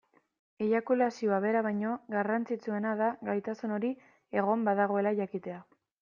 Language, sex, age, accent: Basque, female, 19-29, Mendebalekoa (Araba, Bizkaia, Gipuzkoako mendebaleko herri batzuk)